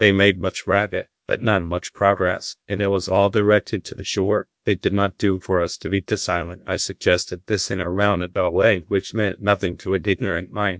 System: TTS, GlowTTS